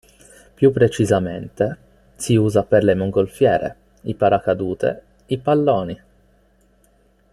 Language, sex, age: Italian, male, 19-29